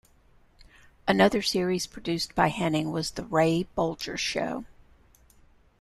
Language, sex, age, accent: English, female, 60-69, United States English